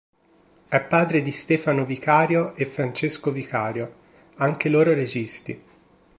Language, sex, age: Italian, male, 19-29